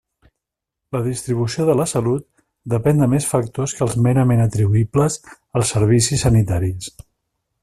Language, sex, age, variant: Catalan, male, 50-59, Nord-Occidental